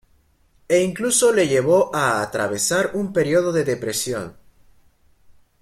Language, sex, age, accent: Spanish, male, under 19, Andino-Pacífico: Colombia, Perú, Ecuador, oeste de Bolivia y Venezuela andina